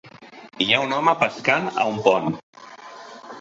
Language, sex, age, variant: Catalan, male, 50-59, Central